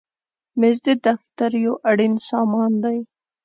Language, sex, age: Pashto, female, 19-29